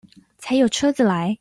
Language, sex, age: Chinese, female, 19-29